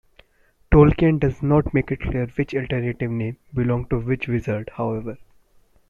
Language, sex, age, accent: English, male, under 19, India and South Asia (India, Pakistan, Sri Lanka)